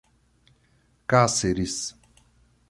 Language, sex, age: Portuguese, male, 60-69